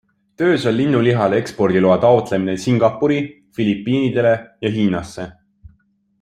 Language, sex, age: Estonian, male, 19-29